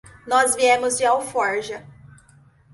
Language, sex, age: Portuguese, female, 30-39